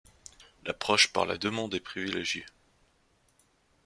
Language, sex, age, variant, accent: French, male, 19-29, Français d'Europe, Français de Suisse